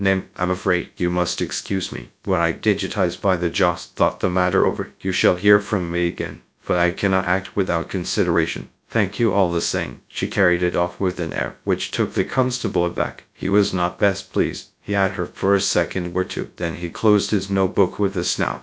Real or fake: fake